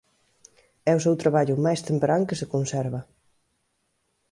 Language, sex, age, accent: Galician, female, 19-29, Central (gheada)